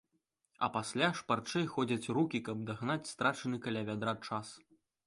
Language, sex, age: Belarusian, male, 19-29